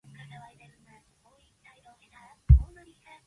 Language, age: English, 19-29